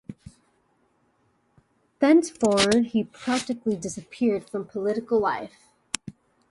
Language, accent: English, United States English